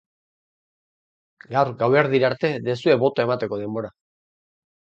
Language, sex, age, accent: Basque, male, 40-49, Mendebalekoa (Araba, Bizkaia, Gipuzkoako mendebaleko herri batzuk)